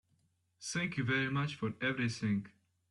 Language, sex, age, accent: English, male, 19-29, West Indies and Bermuda (Bahamas, Bermuda, Jamaica, Trinidad)